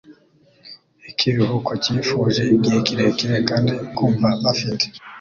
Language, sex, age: Kinyarwanda, male, 19-29